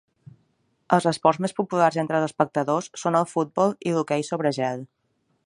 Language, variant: Catalan, Nord-Occidental